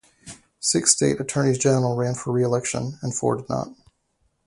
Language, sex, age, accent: English, male, 30-39, United States English